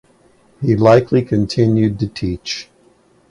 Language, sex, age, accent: English, male, 60-69, United States English